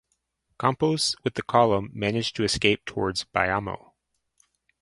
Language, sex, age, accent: English, male, 30-39, United States English